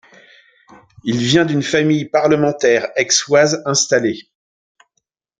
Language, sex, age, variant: French, male, 40-49, Français de métropole